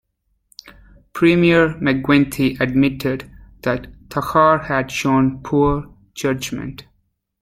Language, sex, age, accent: English, male, 30-39, United States English